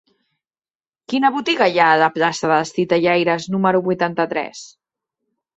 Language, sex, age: Catalan, female, 30-39